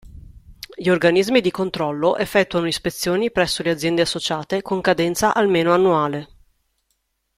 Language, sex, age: Italian, female, 30-39